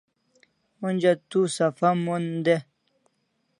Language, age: Kalasha, 19-29